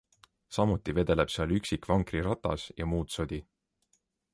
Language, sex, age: Estonian, male, 19-29